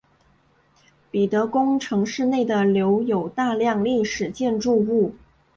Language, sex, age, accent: Chinese, female, 19-29, 出生地：广东省